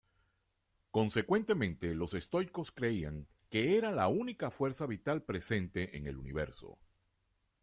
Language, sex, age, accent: Spanish, male, 60-69, Caribe: Cuba, Venezuela, Puerto Rico, República Dominicana, Panamá, Colombia caribeña, México caribeño, Costa del golfo de México